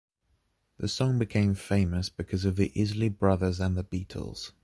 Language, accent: English, England English